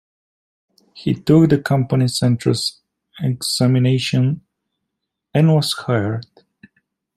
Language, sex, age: English, male, 19-29